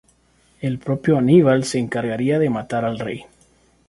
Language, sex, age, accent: Spanish, male, 30-39, América central